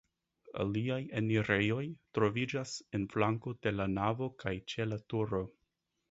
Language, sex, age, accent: Esperanto, male, 19-29, Internacia